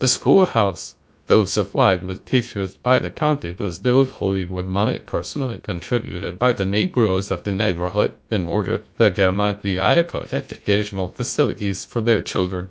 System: TTS, GlowTTS